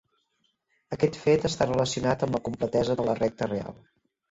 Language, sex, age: Catalan, female, 60-69